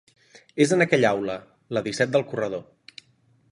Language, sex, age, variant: Catalan, male, 19-29, Central